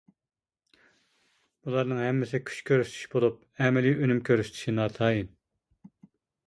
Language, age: Uyghur, 40-49